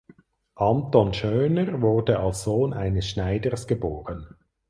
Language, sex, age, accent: German, male, 40-49, Schweizerdeutsch